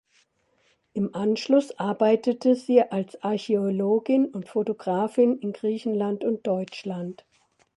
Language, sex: German, female